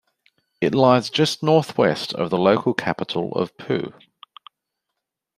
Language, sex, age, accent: English, male, 40-49, Australian English